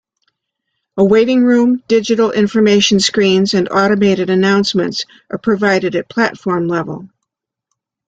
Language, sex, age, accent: English, female, 70-79, United States English